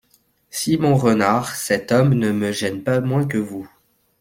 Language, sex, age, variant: French, male, 30-39, Français de métropole